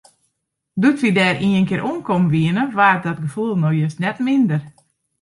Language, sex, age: Western Frisian, female, 40-49